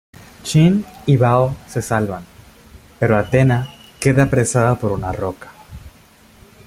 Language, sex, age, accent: Spanish, male, under 19, México